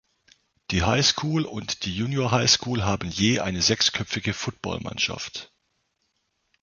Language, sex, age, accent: German, male, 40-49, Deutschland Deutsch